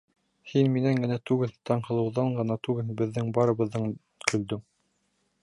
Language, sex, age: Bashkir, male, 19-29